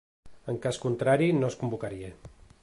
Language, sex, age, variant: Catalan, male, 30-39, Central